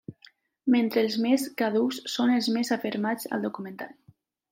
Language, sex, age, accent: Catalan, female, 19-29, valencià